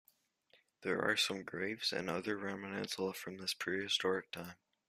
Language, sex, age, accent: English, male, under 19, United States English